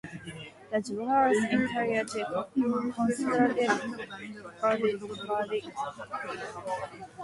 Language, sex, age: English, female, 19-29